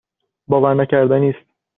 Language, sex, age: Persian, male, under 19